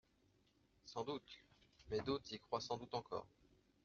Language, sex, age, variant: French, male, 30-39, Français de métropole